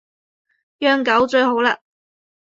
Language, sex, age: Cantonese, female, 19-29